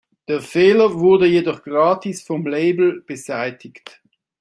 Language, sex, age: German, male, 60-69